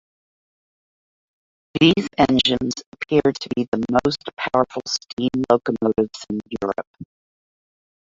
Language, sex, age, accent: English, female, 50-59, United States English